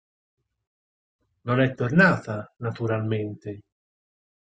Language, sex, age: Italian, male, 30-39